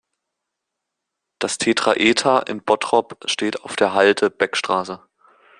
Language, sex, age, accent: German, male, 19-29, Deutschland Deutsch